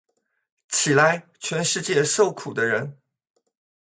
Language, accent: Chinese, 出生地：湖南省